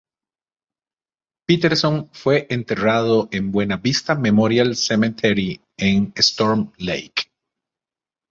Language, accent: Spanish, América central